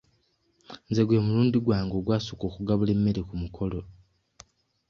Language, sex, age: Ganda, male, 19-29